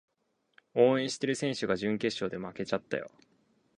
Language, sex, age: Japanese, male, 19-29